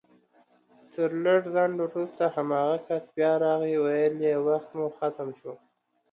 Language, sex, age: Pashto, male, 19-29